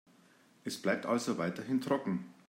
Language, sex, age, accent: German, male, 50-59, Deutschland Deutsch